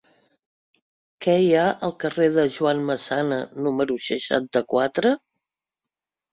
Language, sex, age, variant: Catalan, female, 60-69, Central